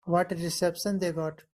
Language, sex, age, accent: English, male, 19-29, India and South Asia (India, Pakistan, Sri Lanka)